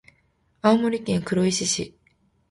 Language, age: Japanese, 19-29